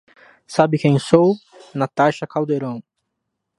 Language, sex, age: Portuguese, male, 19-29